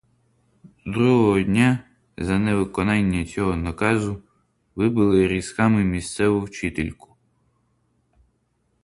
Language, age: Ukrainian, under 19